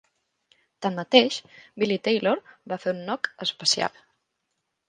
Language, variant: Catalan, Central